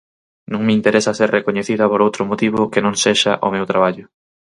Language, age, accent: Galician, 19-29, Normativo (estándar)